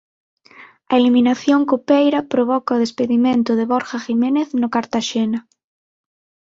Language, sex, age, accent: Galician, female, 19-29, Atlántico (seseo e gheada); Normativo (estándar)